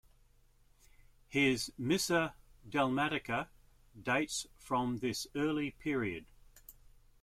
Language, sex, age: English, male, 60-69